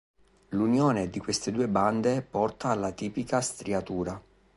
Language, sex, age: Italian, male, 30-39